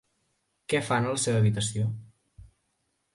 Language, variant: Catalan, Central